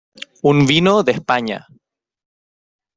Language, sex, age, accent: Spanish, male, 19-29, Chileno: Chile, Cuyo